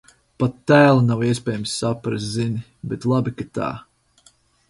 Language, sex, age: Latvian, male, 19-29